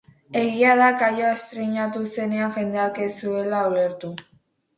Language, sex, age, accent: Basque, female, under 19, Mendebalekoa (Araba, Bizkaia, Gipuzkoako mendebaleko herri batzuk)